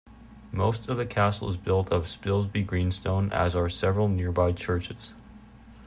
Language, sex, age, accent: English, male, under 19, United States English